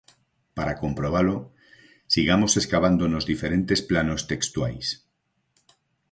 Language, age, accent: Galician, 50-59, Oriental (común en zona oriental)